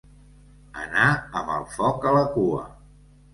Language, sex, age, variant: Catalan, male, 60-69, Central